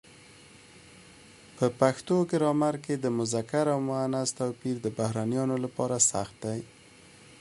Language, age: Pashto, 19-29